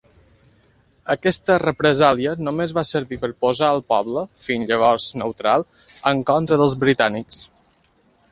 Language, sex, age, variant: Catalan, male, 30-39, Balear